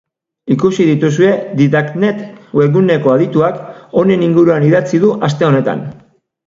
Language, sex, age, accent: Basque, male, 40-49, Erdialdekoa edo Nafarra (Gipuzkoa, Nafarroa)